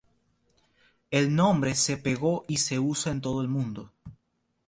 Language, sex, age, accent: Spanish, male, 19-29, Caribe: Cuba, Venezuela, Puerto Rico, República Dominicana, Panamá, Colombia caribeña, México caribeño, Costa del golfo de México